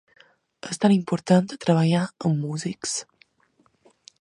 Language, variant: Catalan, Balear